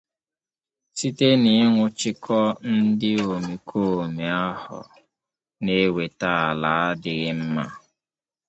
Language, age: Igbo, 19-29